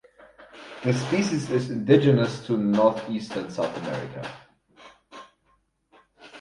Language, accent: English, German